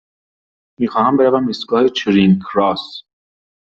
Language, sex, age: Persian, male, 19-29